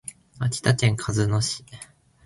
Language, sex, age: Japanese, male, 19-29